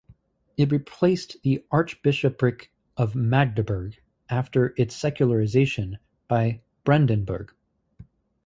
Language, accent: English, United States English